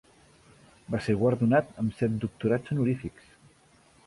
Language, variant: Catalan, Central